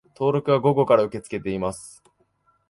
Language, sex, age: Japanese, male, 19-29